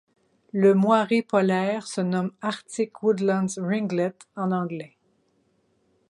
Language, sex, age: French, female, 50-59